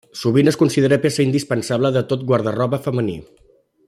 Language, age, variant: Catalan, 40-49, Central